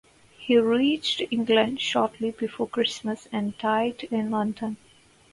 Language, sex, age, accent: English, female, 19-29, India and South Asia (India, Pakistan, Sri Lanka)